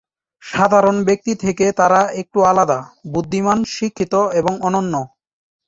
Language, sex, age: Bengali, male, 19-29